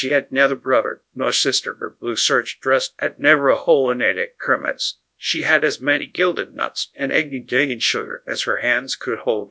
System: TTS, GradTTS